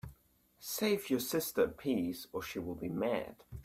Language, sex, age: English, male, 19-29